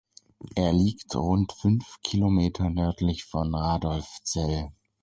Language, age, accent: German, 40-49, Deutschland Deutsch